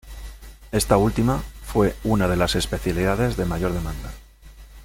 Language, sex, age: Spanish, male, 40-49